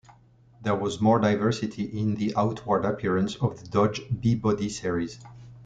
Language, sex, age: English, male, 30-39